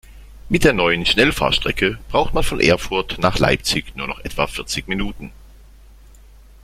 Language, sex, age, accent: German, male, 40-49, Deutschland Deutsch